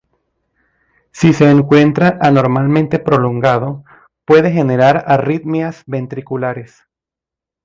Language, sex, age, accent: Spanish, male, 30-39, Caribe: Cuba, Venezuela, Puerto Rico, República Dominicana, Panamá, Colombia caribeña, México caribeño, Costa del golfo de México